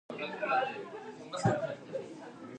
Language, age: English, 19-29